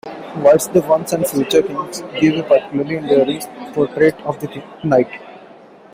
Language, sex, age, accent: English, male, 19-29, India and South Asia (India, Pakistan, Sri Lanka)